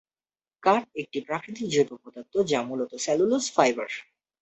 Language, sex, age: Bengali, male, under 19